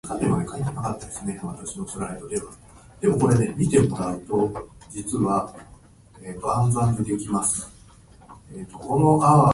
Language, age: Japanese, 19-29